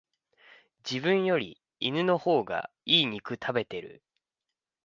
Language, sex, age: Japanese, male, 19-29